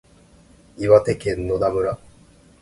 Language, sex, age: Japanese, male, 30-39